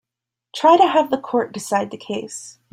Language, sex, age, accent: English, female, under 19, United States English